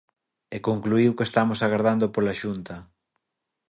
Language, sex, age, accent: Galician, male, 19-29, Oriental (común en zona oriental)